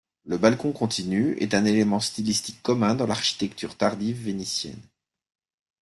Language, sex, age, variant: French, male, 50-59, Français de métropole